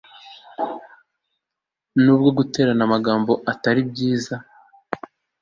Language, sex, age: Kinyarwanda, male, 19-29